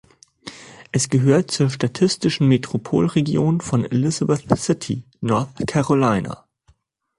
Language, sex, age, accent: German, male, 19-29, Deutschland Deutsch